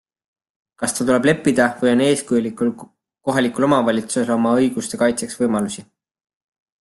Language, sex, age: Estonian, male, 19-29